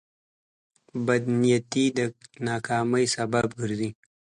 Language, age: Pashto, 19-29